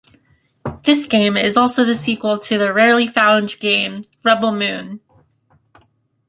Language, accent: English, United States English